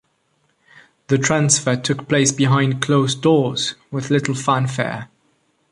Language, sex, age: English, male, 19-29